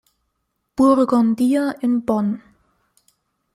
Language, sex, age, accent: German, female, 19-29, Österreichisches Deutsch